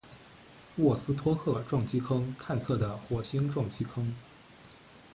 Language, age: Chinese, 30-39